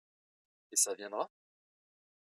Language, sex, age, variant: French, male, 30-39, Français de métropole